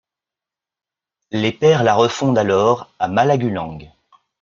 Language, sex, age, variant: French, male, 40-49, Français de métropole